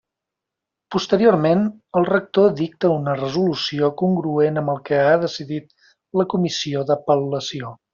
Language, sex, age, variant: Catalan, male, 40-49, Central